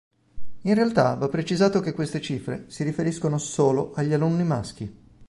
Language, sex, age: Italian, male, 40-49